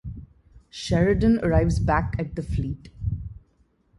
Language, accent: English, India and South Asia (India, Pakistan, Sri Lanka)